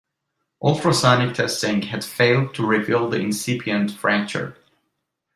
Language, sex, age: English, male, 30-39